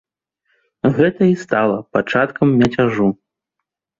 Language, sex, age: Belarusian, male, 30-39